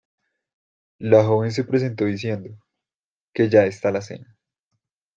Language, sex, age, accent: Spanish, male, under 19, Andino-Pacífico: Colombia, Perú, Ecuador, oeste de Bolivia y Venezuela andina